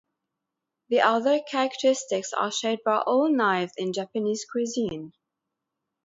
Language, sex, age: English, female, 30-39